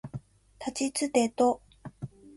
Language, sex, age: Japanese, female, 19-29